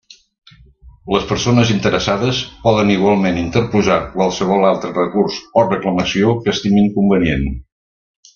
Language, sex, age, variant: Catalan, male, 70-79, Central